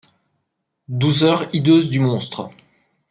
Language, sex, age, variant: French, male, 30-39, Français de métropole